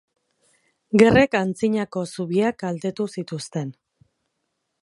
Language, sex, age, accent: Basque, female, 40-49, Erdialdekoa edo Nafarra (Gipuzkoa, Nafarroa)